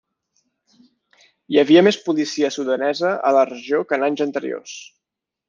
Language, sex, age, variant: Catalan, male, 30-39, Balear